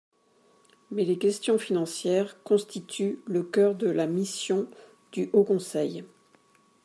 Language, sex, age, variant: French, female, 40-49, Français de métropole